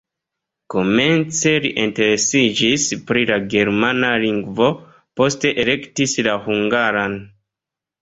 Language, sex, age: Esperanto, male, 30-39